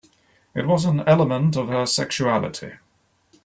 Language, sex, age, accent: English, male, 19-29, England English